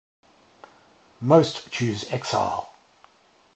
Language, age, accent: English, 50-59, Australian English